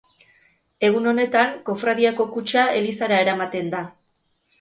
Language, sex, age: Basque, female, 50-59